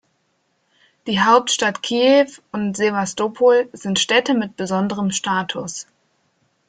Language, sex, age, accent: German, female, 19-29, Deutschland Deutsch